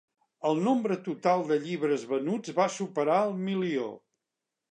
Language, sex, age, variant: Catalan, male, 70-79, Central